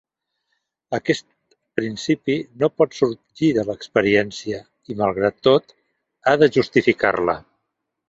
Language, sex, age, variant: Catalan, male, 60-69, Central